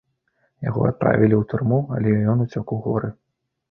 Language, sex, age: Belarusian, male, 30-39